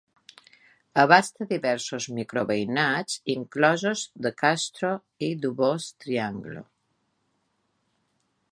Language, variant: Catalan, Balear